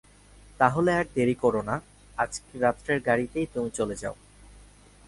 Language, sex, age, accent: Bengali, male, 19-29, শুদ্ধ